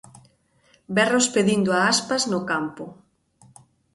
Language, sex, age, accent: Galician, female, 30-39, Normativo (estándar)